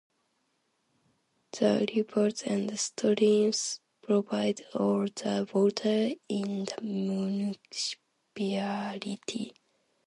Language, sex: English, female